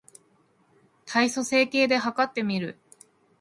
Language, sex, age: Japanese, female, 19-29